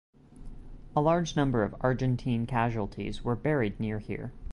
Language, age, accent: English, 19-29, United States English